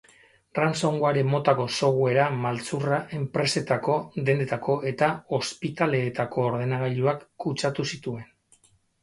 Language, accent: Basque, Mendebalekoa (Araba, Bizkaia, Gipuzkoako mendebaleko herri batzuk)